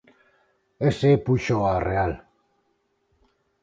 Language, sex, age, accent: Galician, male, 40-49, Normativo (estándar); Neofalante